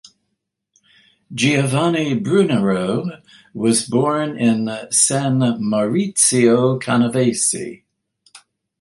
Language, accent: English, United States English